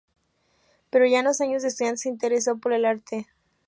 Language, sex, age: Spanish, female, 19-29